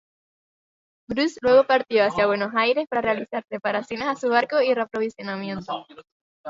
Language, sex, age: Spanish, female, 19-29